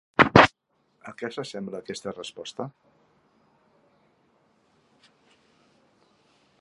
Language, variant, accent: Catalan, Central, central